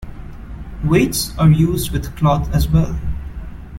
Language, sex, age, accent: English, male, 19-29, India and South Asia (India, Pakistan, Sri Lanka)